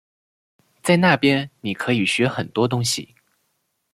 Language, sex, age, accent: Chinese, male, 19-29, 出生地：湖北省